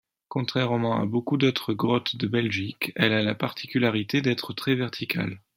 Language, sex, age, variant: French, male, 19-29, Français de métropole